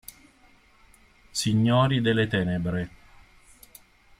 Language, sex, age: Italian, male, 50-59